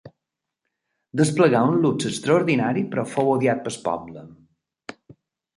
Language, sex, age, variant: Catalan, male, 40-49, Balear